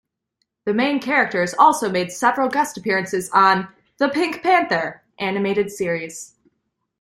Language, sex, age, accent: English, female, 19-29, United States English